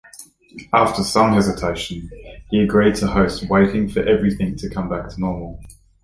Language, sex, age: English, male, 30-39